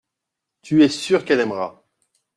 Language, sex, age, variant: French, male, 40-49, Français de métropole